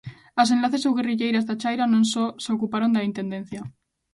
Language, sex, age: Galician, female, 19-29